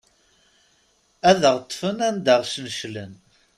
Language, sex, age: Kabyle, male, 30-39